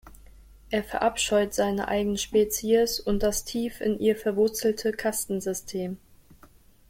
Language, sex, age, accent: German, female, 19-29, Deutschland Deutsch